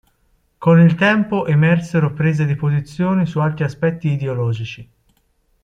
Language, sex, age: Italian, male, 30-39